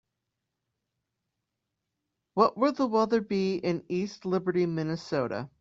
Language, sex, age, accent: English, male, 19-29, United States English